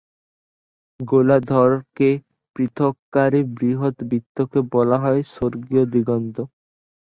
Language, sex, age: Bengali, male, 19-29